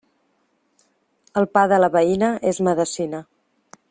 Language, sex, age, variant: Catalan, female, 40-49, Central